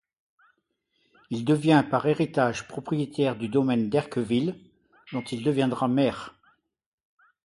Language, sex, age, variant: French, male, 70-79, Français de métropole